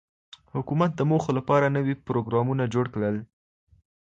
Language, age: Pashto, under 19